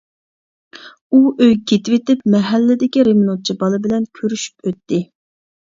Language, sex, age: Uyghur, female, 19-29